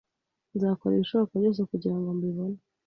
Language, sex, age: Kinyarwanda, female, 30-39